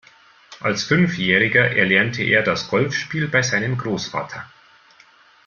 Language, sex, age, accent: German, male, 40-49, Deutschland Deutsch